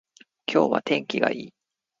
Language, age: Japanese, 30-39